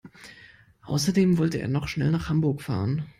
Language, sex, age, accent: German, male, 19-29, Deutschland Deutsch